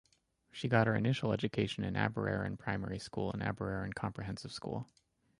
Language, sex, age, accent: English, male, 19-29, United States English